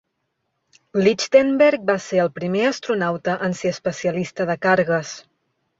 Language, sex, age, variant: Catalan, female, 19-29, Central